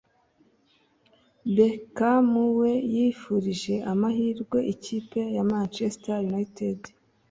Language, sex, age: Kinyarwanda, female, 19-29